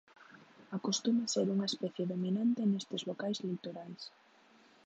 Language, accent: Galician, Normativo (estándar)